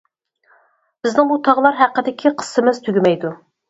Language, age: Uyghur, 30-39